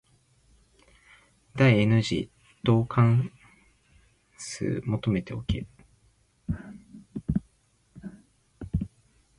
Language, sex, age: Japanese, male, 19-29